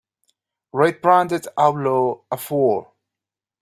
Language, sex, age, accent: English, male, 30-39, Irish English